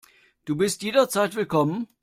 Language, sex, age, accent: German, male, 50-59, Deutschland Deutsch